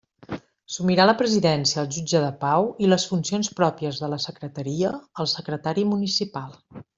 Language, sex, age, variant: Catalan, female, 40-49, Central